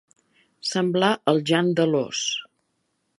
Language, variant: Catalan, Central